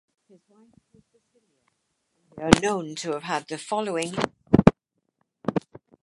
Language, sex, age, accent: English, female, 80-89, England English